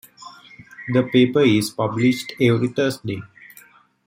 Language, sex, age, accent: English, male, 19-29, United States English